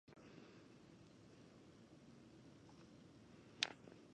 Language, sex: English, female